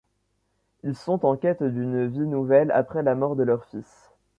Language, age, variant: French, under 19, Français de métropole